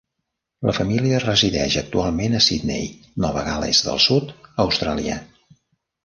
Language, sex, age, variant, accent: Catalan, male, 70-79, Central, central